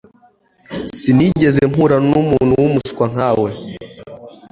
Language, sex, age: Kinyarwanda, male, under 19